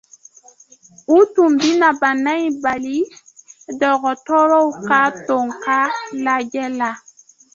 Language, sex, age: Dyula, female, 19-29